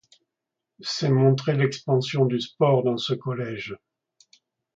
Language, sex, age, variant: French, male, 60-69, Français de métropole